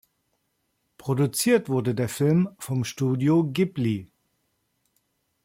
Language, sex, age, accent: German, male, 50-59, Deutschland Deutsch